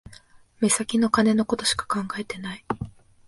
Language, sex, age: Japanese, female, 19-29